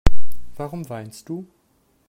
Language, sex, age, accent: German, male, 19-29, Deutschland Deutsch